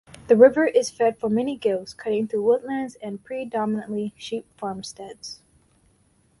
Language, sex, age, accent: English, female, 19-29, United States English